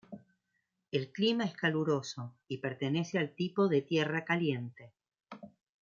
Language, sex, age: Spanish, female, 50-59